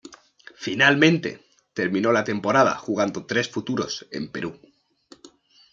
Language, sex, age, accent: Spanish, male, 19-29, España: Norte peninsular (Asturias, Castilla y León, Cantabria, País Vasco, Navarra, Aragón, La Rioja, Guadalajara, Cuenca)